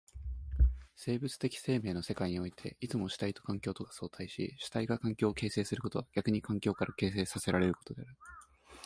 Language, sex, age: Japanese, male, 19-29